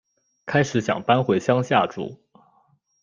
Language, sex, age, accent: Chinese, male, 19-29, 出生地：浙江省